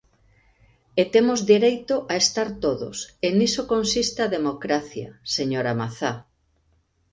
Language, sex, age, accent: Galician, female, 50-59, Oriental (común en zona oriental)